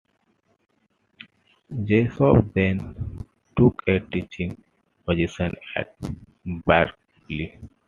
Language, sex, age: English, male, 19-29